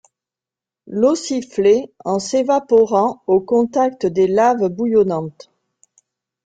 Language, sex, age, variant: French, female, 40-49, Français de métropole